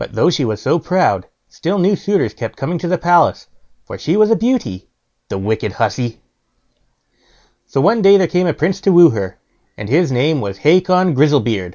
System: none